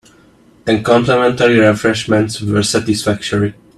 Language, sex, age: English, male, 19-29